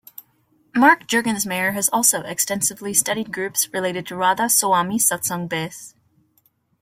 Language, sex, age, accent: English, female, under 19, United States English